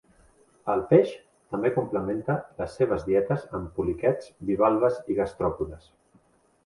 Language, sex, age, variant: Catalan, male, 40-49, Central